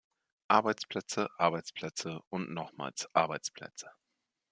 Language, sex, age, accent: German, male, 30-39, Deutschland Deutsch